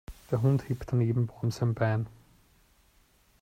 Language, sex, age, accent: German, male, 30-39, Österreichisches Deutsch